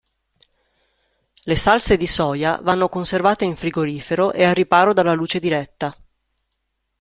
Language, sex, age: Italian, female, 30-39